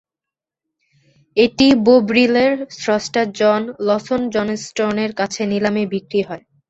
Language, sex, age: Bengali, female, 19-29